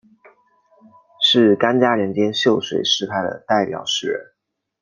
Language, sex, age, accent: Chinese, male, 19-29, 出生地：湖北省